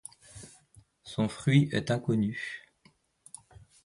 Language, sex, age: French, male, 50-59